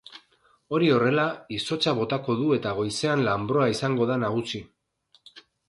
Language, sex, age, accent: Basque, male, 30-39, Mendebalekoa (Araba, Bizkaia, Gipuzkoako mendebaleko herri batzuk)